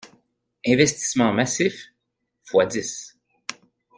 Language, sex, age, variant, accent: French, male, 30-39, Français d'Amérique du Nord, Français du Canada